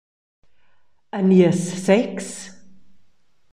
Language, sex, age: Romansh, female, 40-49